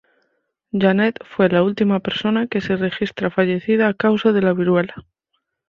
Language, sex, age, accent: Spanish, female, 30-39, España: Norte peninsular (Asturias, Castilla y León, Cantabria, País Vasco, Navarra, Aragón, La Rioja, Guadalajara, Cuenca)